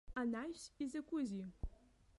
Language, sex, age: Abkhazian, female, under 19